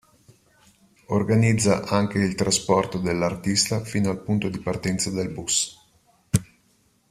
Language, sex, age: Italian, male, 50-59